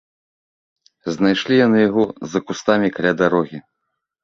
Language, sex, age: Belarusian, male, 30-39